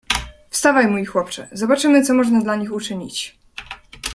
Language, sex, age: Polish, female, 19-29